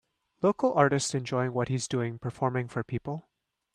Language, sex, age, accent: English, male, 30-39, United States English